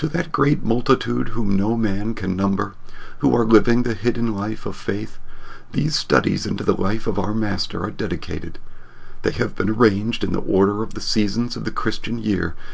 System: none